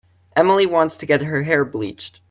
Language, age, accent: English, 19-29, United States English